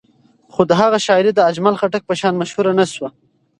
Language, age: Pashto, 19-29